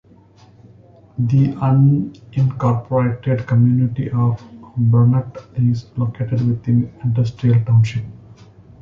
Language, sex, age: English, male, 40-49